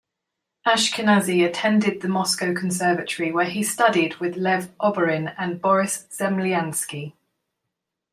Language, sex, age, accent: English, female, 40-49, England English